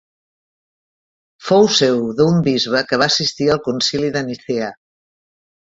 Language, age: Catalan, 60-69